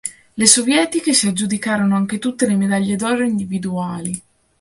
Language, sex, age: Italian, female, 19-29